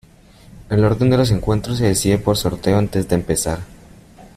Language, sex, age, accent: Spanish, male, under 19, Andino-Pacífico: Colombia, Perú, Ecuador, oeste de Bolivia y Venezuela andina